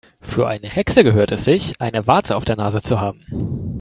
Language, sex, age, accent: German, male, 19-29, Deutschland Deutsch